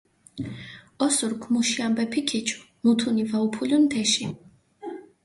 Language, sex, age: Mingrelian, female, 19-29